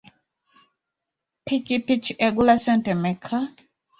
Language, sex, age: Ganda, female, 19-29